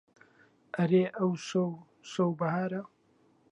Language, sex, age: Central Kurdish, male, 19-29